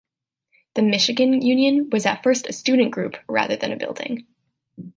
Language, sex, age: English, female, 19-29